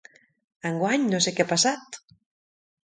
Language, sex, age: Catalan, female, 40-49